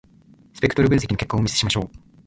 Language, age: Japanese, 19-29